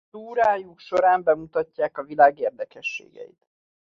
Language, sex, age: Hungarian, male, 30-39